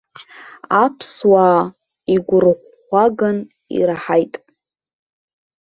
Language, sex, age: Abkhazian, female, 19-29